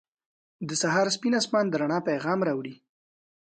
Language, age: Pashto, 19-29